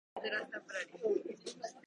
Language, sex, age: Japanese, female, 19-29